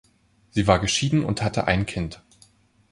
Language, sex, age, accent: German, male, 19-29, Deutschland Deutsch